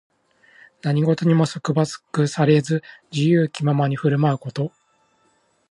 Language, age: Japanese, 40-49